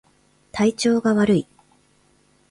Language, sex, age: Japanese, female, 19-29